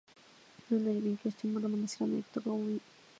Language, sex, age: Japanese, female, 19-29